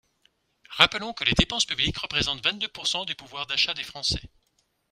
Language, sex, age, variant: French, male, 40-49, Français de métropole